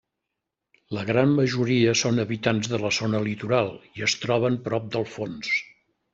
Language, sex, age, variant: Catalan, male, 70-79, Central